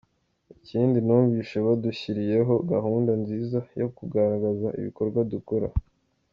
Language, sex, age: Kinyarwanda, male, under 19